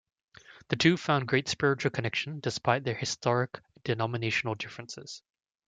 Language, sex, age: English, male, 19-29